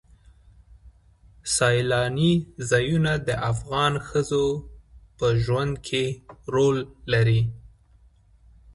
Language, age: Pashto, 19-29